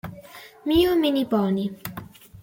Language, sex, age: Italian, male, 30-39